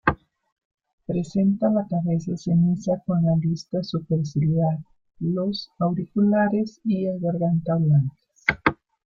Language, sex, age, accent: Spanish, female, 60-69, América central